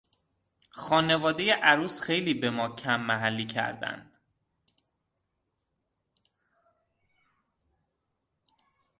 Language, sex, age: Persian, male, 19-29